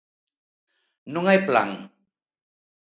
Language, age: Galician, 40-49